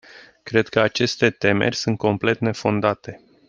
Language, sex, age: Romanian, male, 40-49